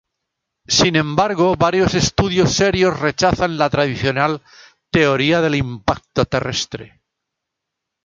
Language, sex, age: Spanish, female, 70-79